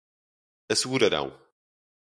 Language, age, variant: Portuguese, 19-29, Portuguese (Portugal)